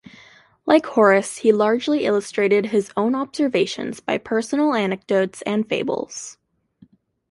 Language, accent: English, United States English